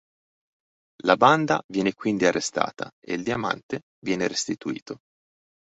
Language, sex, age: Italian, male, 40-49